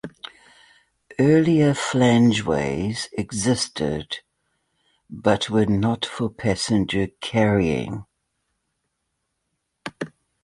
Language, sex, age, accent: English, female, 50-59, New Zealand English